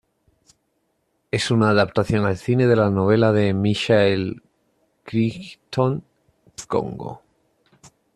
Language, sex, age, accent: Spanish, male, 19-29, España: Sur peninsular (Andalucia, Extremadura, Murcia)